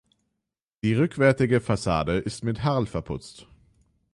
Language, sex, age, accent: German, male, under 19, Deutschland Deutsch; Österreichisches Deutsch